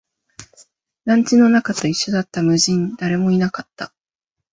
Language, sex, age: Japanese, female, 19-29